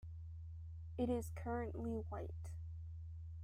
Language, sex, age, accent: English, female, 19-29, United States English